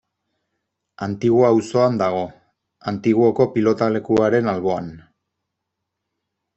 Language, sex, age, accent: Basque, male, 30-39, Erdialdekoa edo Nafarra (Gipuzkoa, Nafarroa)